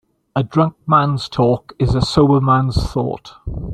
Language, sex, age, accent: English, male, 60-69, Welsh English